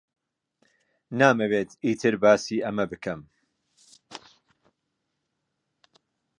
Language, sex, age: Central Kurdish, male, 50-59